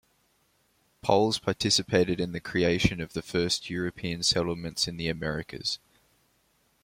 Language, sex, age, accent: English, male, 19-29, Australian English